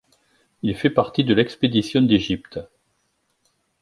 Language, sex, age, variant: French, male, 60-69, Français de métropole